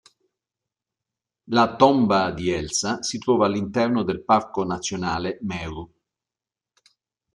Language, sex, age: Italian, male, 50-59